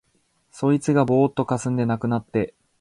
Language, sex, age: Japanese, male, 19-29